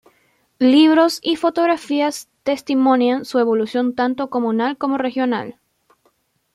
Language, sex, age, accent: Spanish, female, under 19, Andino-Pacífico: Colombia, Perú, Ecuador, oeste de Bolivia y Venezuela andina